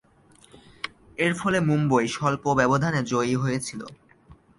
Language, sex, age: Bengali, male, under 19